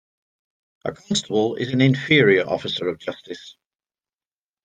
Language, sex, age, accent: English, male, 40-49, England English